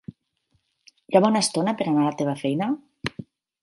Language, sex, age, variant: Catalan, female, 40-49, Nord-Occidental